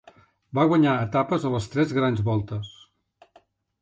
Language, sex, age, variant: Catalan, male, 60-69, Central